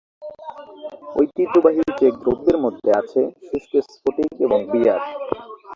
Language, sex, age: Bengali, male, 19-29